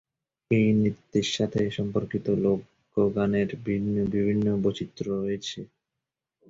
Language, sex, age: Bengali, male, 19-29